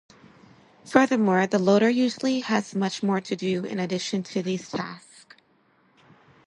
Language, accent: English, United States English